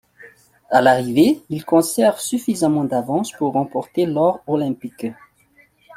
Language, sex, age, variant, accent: French, male, 30-39, Français d'Afrique subsaharienne et des îles africaines, Français de Madagascar